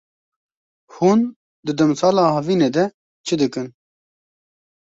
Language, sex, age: Kurdish, male, 19-29